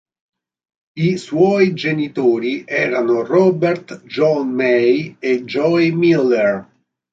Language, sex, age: Italian, male, 40-49